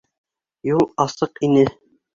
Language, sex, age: Bashkir, female, 60-69